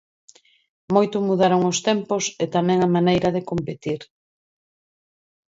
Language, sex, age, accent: Galician, female, 50-59, Normativo (estándar)